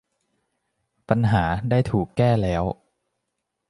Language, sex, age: Thai, male, 19-29